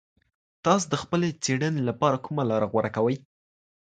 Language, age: Pashto, under 19